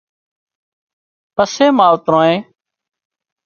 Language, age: Wadiyara Koli, 30-39